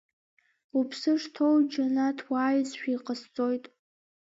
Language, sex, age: Abkhazian, female, under 19